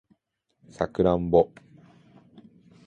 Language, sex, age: Japanese, male, 19-29